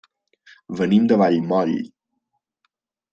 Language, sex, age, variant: Catalan, male, 40-49, Balear